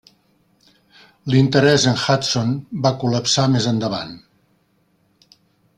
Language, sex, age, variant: Catalan, male, 60-69, Central